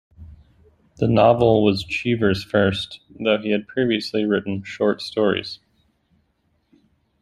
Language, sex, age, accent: English, male, 19-29, United States English